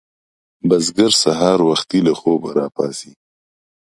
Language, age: Pashto, 19-29